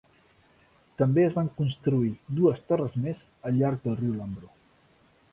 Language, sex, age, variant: Catalan, male, 50-59, Central